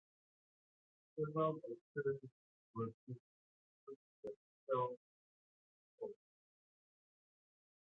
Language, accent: English, Southern African (South Africa, Zimbabwe, Namibia)